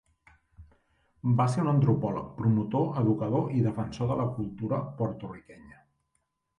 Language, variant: Catalan, Central